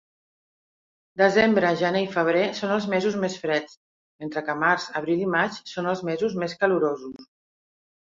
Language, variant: Catalan, Central